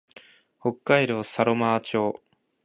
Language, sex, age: Japanese, male, 19-29